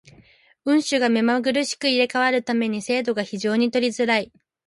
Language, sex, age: Japanese, female, 19-29